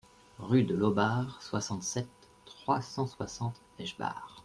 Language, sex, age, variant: French, male, 40-49, Français de métropole